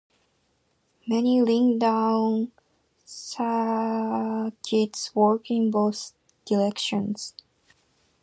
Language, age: English, 19-29